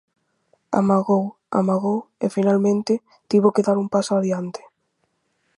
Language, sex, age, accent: Galician, female, under 19, Normativo (estándar)